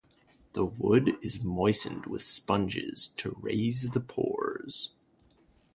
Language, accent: English, United States English